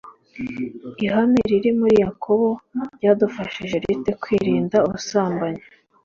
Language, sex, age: Kinyarwanda, female, 19-29